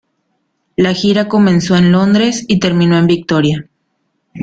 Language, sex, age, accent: Spanish, female, 19-29, México